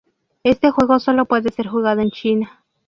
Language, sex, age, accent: Spanish, female, under 19, México